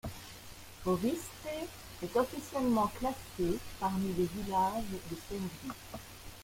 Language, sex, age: French, female, 60-69